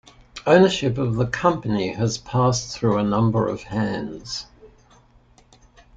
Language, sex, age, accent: English, male, 80-89, Australian English